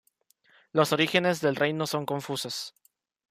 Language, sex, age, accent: Spanish, male, under 19, México